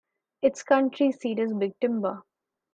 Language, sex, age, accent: English, female, 19-29, India and South Asia (India, Pakistan, Sri Lanka)